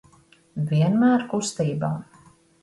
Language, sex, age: Latvian, female, 50-59